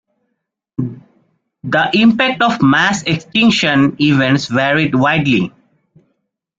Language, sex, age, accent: English, male, 19-29, India and South Asia (India, Pakistan, Sri Lanka)